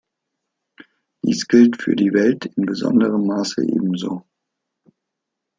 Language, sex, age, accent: German, male, 40-49, Deutschland Deutsch